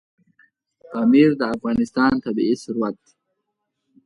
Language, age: Pashto, 19-29